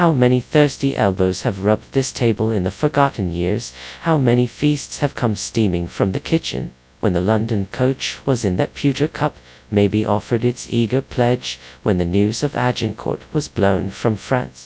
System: TTS, FastPitch